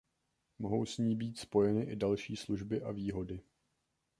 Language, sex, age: Czech, male, 19-29